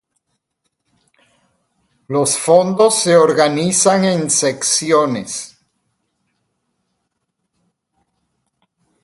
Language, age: Spanish, 70-79